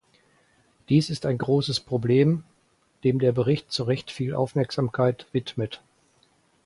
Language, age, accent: German, 60-69, Deutschland Deutsch